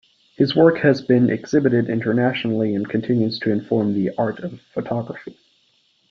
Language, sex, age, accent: English, male, under 19, United States English